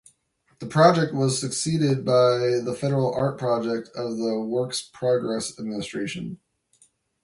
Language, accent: English, United States English